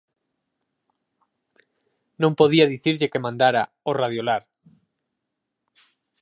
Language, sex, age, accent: Galician, male, 19-29, Central (gheada)